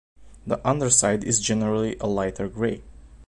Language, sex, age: English, male, 19-29